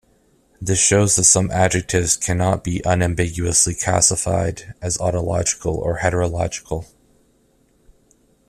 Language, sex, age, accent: English, male, 30-39, Canadian English